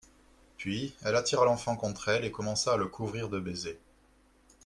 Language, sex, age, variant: French, male, 30-39, Français de métropole